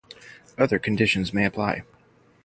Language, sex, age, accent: English, male, 40-49, United States English; Irish English